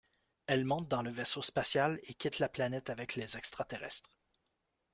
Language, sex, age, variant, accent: French, male, 30-39, Français d'Amérique du Nord, Français du Canada